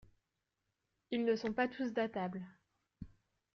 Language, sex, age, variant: French, female, 19-29, Français de métropole